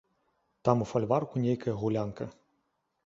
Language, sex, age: Belarusian, male, 30-39